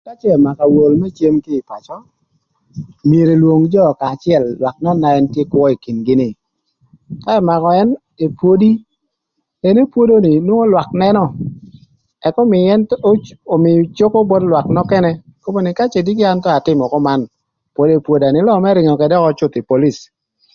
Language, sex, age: Thur, male, 40-49